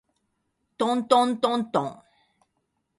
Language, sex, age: Japanese, female, 60-69